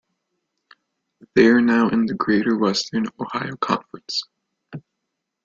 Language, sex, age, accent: English, male, 19-29, United States English